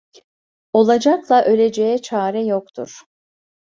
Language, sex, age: Turkish, female, 50-59